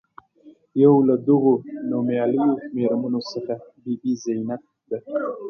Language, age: Pashto, 19-29